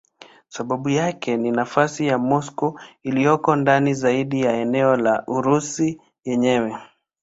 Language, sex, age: Swahili, male, 19-29